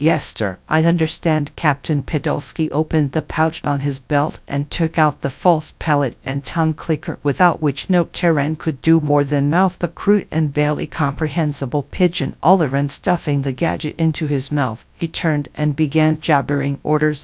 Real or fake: fake